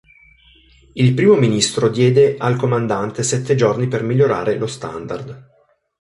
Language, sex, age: Italian, male, 40-49